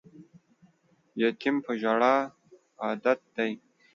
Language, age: Pashto, 19-29